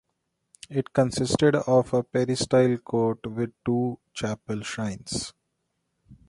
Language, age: English, 30-39